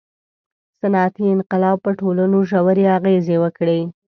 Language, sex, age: Pashto, female, 19-29